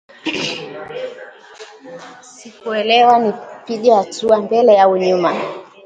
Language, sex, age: Swahili, female, 19-29